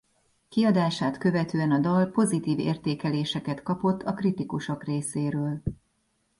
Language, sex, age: Hungarian, female, 40-49